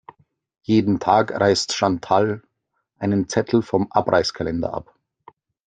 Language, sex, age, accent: German, male, 30-39, Österreichisches Deutsch